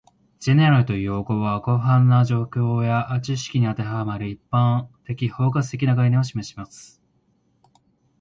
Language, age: Japanese, 19-29